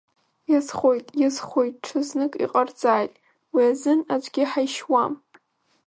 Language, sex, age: Abkhazian, female, under 19